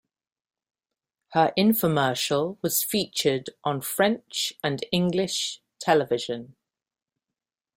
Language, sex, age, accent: English, female, 40-49, England English